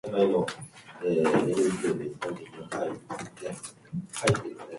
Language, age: Japanese, 19-29